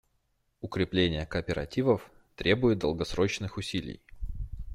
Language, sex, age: Russian, male, 19-29